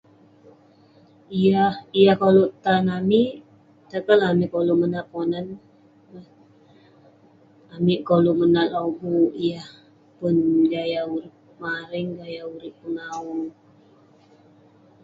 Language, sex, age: Western Penan, female, 19-29